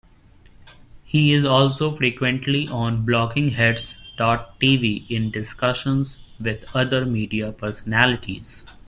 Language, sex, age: English, male, 19-29